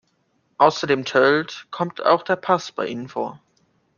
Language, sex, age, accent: German, male, under 19, Deutschland Deutsch